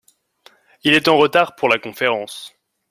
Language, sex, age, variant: French, male, 19-29, Français de métropole